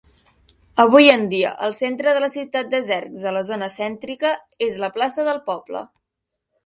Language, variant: Catalan, Central